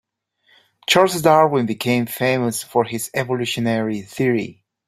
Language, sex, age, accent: English, male, 30-39, Irish English